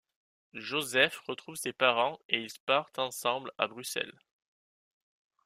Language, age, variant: French, 19-29, Français de métropole